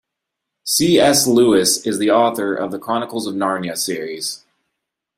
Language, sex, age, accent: English, male, 19-29, United States English